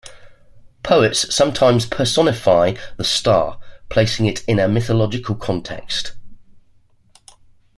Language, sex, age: English, male, 50-59